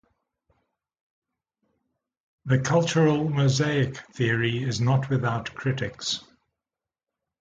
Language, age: English, 60-69